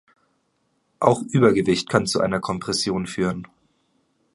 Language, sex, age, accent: German, male, 19-29, Deutschland Deutsch